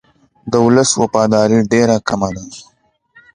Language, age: Pashto, 19-29